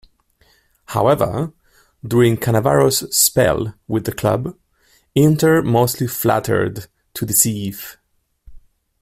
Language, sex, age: English, male, 30-39